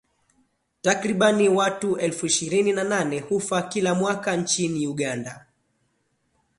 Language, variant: Swahili, Kiswahili cha Bara ya Tanzania